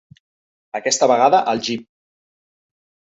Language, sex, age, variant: Catalan, male, 40-49, Central